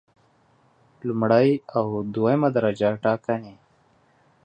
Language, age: Pashto, 19-29